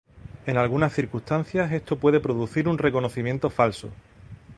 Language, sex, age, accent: Spanish, male, 40-49, España: Sur peninsular (Andalucia, Extremadura, Murcia)